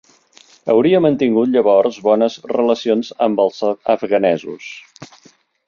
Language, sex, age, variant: Catalan, male, 50-59, Central